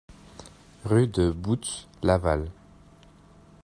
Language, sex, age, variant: French, male, 19-29, Français de métropole